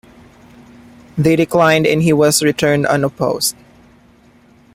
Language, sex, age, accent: English, male, 19-29, Filipino